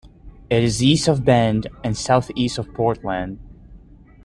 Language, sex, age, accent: English, male, 19-29, Canadian English